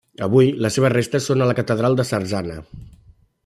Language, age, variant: Catalan, 40-49, Central